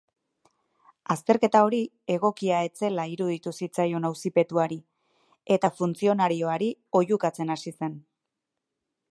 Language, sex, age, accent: Basque, female, 30-39, Erdialdekoa edo Nafarra (Gipuzkoa, Nafarroa)